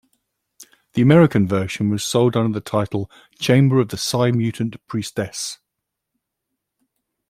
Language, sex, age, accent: English, male, 40-49, England English